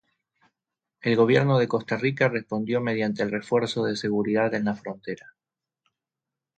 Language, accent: Spanish, Rioplatense: Argentina, Uruguay, este de Bolivia, Paraguay